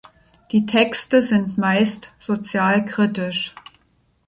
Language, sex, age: German, female, 60-69